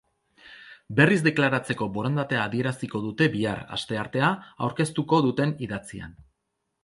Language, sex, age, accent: Basque, male, 30-39, Erdialdekoa edo Nafarra (Gipuzkoa, Nafarroa)